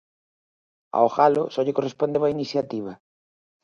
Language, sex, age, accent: Galician, female, 50-59, Atlántico (seseo e gheada)